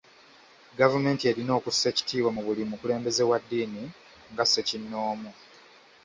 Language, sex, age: Ganda, male, 19-29